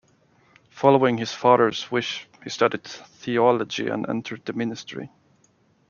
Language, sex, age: English, male, 30-39